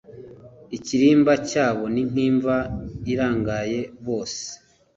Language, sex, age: Kinyarwanda, male, 40-49